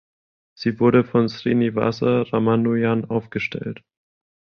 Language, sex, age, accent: German, male, 19-29, Deutschland Deutsch